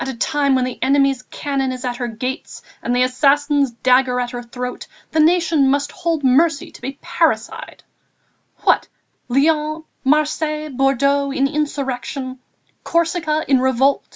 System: none